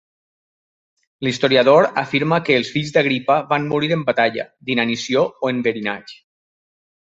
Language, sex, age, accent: Catalan, male, 40-49, valencià